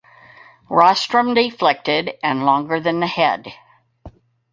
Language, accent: English, United States English